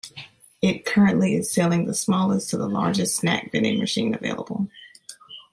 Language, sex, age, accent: English, female, 19-29, United States English